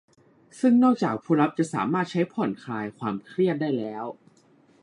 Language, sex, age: Thai, male, 19-29